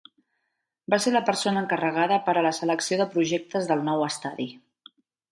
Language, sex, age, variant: Catalan, female, 30-39, Central